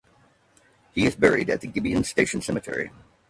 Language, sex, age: English, male, 40-49